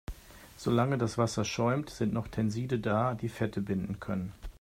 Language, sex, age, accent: German, male, 50-59, Deutschland Deutsch